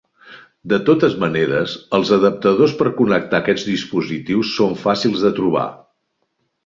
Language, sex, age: Catalan, male, 60-69